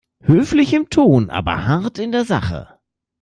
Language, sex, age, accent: German, male, 30-39, Deutschland Deutsch